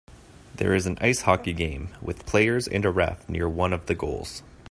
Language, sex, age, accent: English, male, 19-29, Canadian English